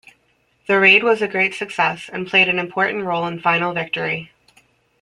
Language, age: English, 30-39